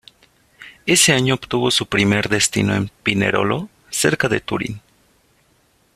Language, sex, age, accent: Spanish, male, 19-29, México